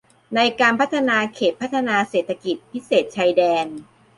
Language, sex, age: Thai, female, 40-49